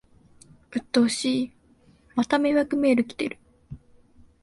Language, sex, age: Japanese, female, 19-29